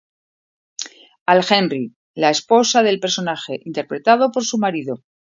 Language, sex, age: Spanish, female, 50-59